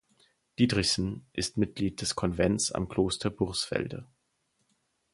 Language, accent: German, Deutschland Deutsch